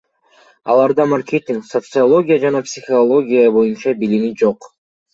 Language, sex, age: Kyrgyz, male, under 19